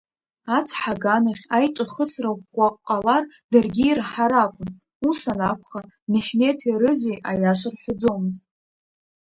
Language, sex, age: Abkhazian, female, under 19